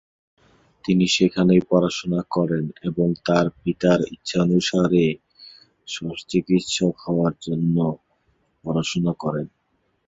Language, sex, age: Bengali, male, 19-29